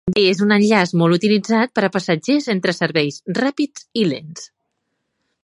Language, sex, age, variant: Catalan, female, 40-49, Central